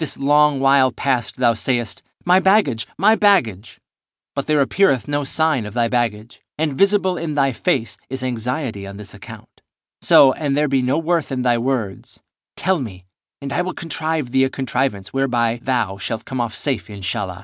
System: none